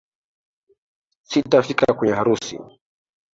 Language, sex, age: Swahili, male, 30-39